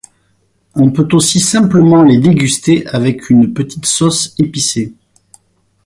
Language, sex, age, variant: French, male, 50-59, Français de métropole